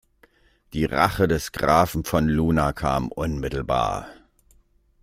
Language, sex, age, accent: German, male, 60-69, Deutschland Deutsch